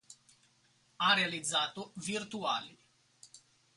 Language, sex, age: Italian, male, 40-49